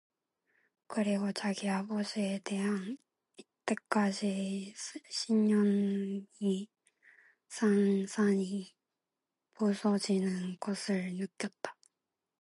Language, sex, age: Korean, female, 19-29